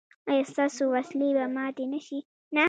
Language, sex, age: Pashto, female, under 19